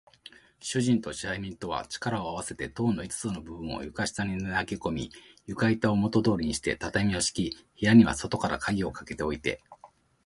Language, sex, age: Japanese, male, 40-49